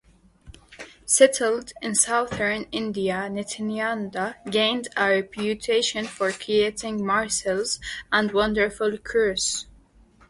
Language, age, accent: English, 30-39, United States English